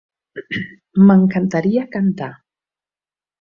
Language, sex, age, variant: Catalan, female, 50-59, Central